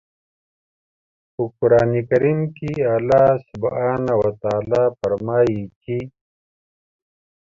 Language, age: Pashto, 40-49